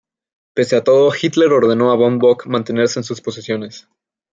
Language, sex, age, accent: Spanish, male, under 19, México